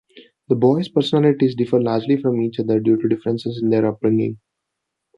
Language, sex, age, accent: English, male, 19-29, India and South Asia (India, Pakistan, Sri Lanka)